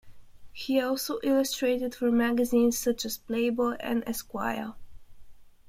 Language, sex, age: English, female, 19-29